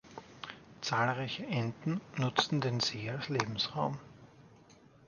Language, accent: German, Österreichisches Deutsch